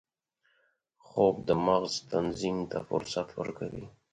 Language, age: Pashto, 40-49